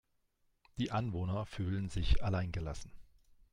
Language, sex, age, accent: German, male, 40-49, Deutschland Deutsch